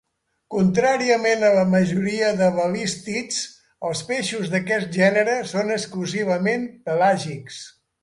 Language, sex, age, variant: Catalan, male, 70-79, Central